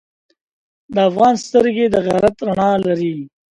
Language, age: Pashto, 19-29